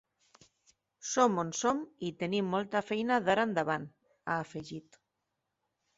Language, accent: Catalan, valencià; Tortosí